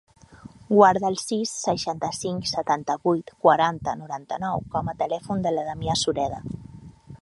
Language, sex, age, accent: Catalan, female, 30-39, balear; central